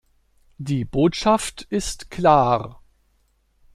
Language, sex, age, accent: German, male, 50-59, Deutschland Deutsch